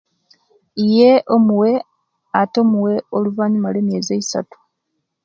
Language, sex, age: Kenyi, female, 19-29